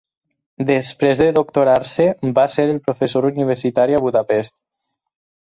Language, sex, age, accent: Catalan, male, under 19, valencià